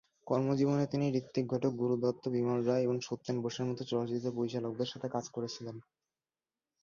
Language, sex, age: Bengali, male, 19-29